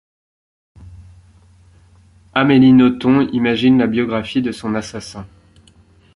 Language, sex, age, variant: French, male, 19-29, Français de métropole